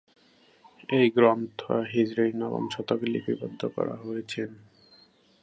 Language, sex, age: Bengali, male, 19-29